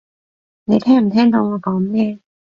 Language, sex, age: Cantonese, female, 19-29